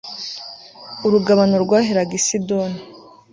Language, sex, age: Kinyarwanda, female, 19-29